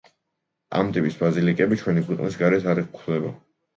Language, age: Georgian, 19-29